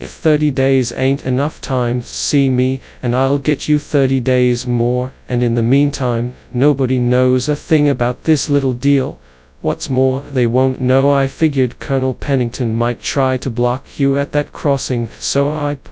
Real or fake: fake